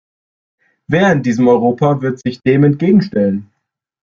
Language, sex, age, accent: German, male, under 19, Deutschland Deutsch